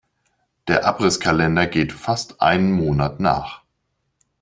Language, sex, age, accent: German, male, 40-49, Deutschland Deutsch